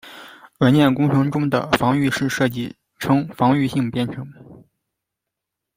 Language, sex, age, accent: Chinese, male, 19-29, 出生地：江苏省